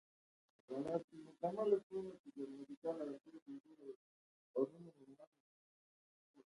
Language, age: English, 30-39